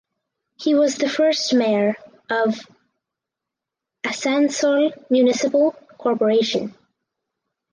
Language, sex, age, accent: English, female, under 19, United States English